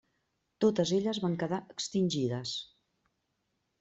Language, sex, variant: Catalan, female, Central